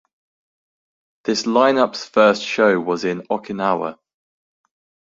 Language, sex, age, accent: English, male, 19-29, England English